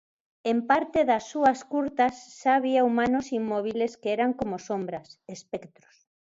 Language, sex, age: Galician, female, 50-59